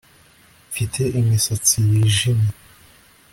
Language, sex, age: Kinyarwanda, male, 19-29